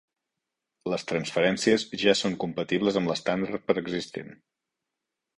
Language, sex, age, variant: Catalan, male, 40-49, Central